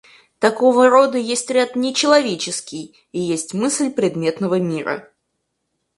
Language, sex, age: Russian, female, 19-29